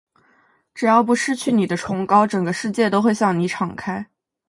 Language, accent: Chinese, 出生地：江苏省